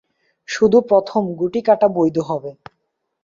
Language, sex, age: Bengali, male, under 19